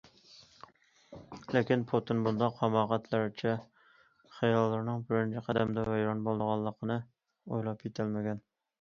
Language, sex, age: Uyghur, female, 30-39